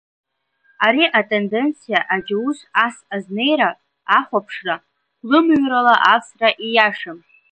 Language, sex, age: Abkhazian, female, under 19